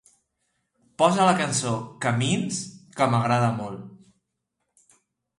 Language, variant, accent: Catalan, Central, central